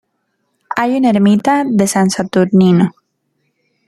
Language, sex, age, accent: Spanish, female, under 19, Andino-Pacífico: Colombia, Perú, Ecuador, oeste de Bolivia y Venezuela andina